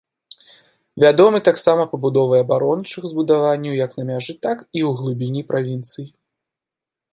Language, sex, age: Belarusian, male, 19-29